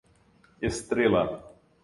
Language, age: Portuguese, 40-49